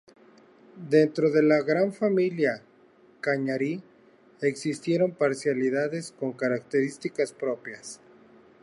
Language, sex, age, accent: Spanish, male, 30-39, México